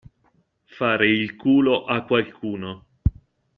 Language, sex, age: Italian, male, 50-59